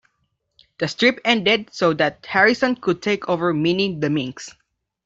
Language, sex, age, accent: English, male, under 19, Filipino